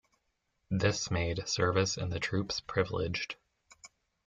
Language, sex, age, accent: English, male, 19-29, United States English